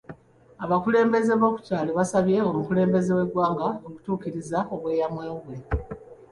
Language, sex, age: Ganda, male, 19-29